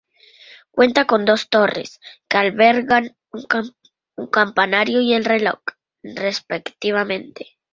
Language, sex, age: Spanish, female, 19-29